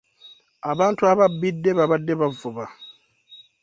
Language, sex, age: Ganda, male, 30-39